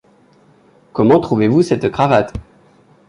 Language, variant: French, Français de métropole